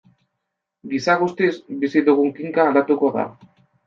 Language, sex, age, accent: Basque, male, 19-29, Mendebalekoa (Araba, Bizkaia, Gipuzkoako mendebaleko herri batzuk)